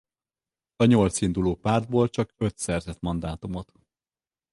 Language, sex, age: Hungarian, male, 50-59